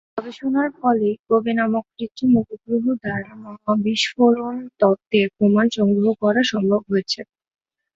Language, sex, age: Bengali, female, 19-29